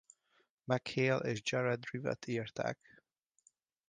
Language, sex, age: Hungarian, male, 30-39